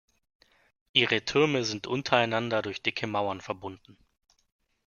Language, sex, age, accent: German, male, 19-29, Deutschland Deutsch